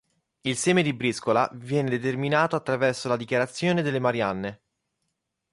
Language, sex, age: Italian, male, 19-29